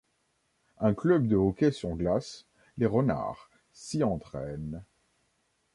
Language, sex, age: French, male, 19-29